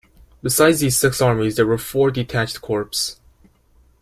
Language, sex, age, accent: English, male, under 19, United States English